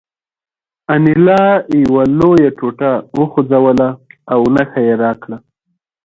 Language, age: Pashto, 30-39